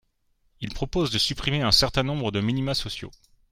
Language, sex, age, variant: French, male, 40-49, Français de métropole